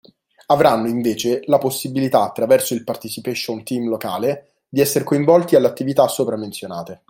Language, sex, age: Italian, male, 19-29